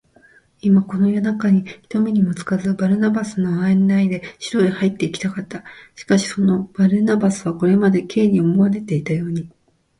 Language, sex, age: Japanese, female, 40-49